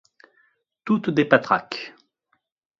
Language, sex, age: French, male, 50-59